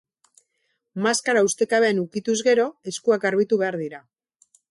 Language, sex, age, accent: Basque, female, 40-49, Mendebalekoa (Araba, Bizkaia, Gipuzkoako mendebaleko herri batzuk)